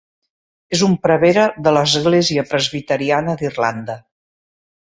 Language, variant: Catalan, Central